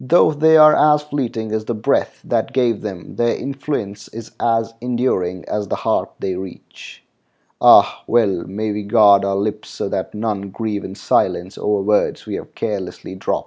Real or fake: real